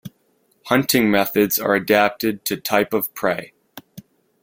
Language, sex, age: English, male, 19-29